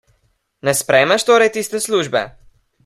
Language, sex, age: Slovenian, male, under 19